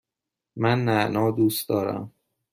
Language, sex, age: Persian, male, 30-39